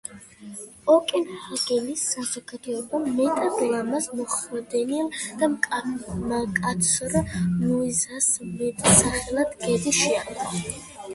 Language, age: Georgian, under 19